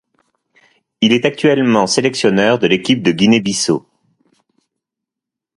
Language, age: French, 40-49